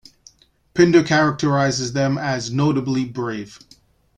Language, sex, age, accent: English, male, 40-49, United States English